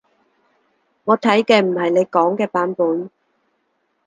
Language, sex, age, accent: Cantonese, female, 30-39, 广州音